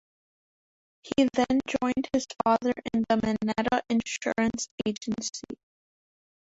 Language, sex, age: English, female, under 19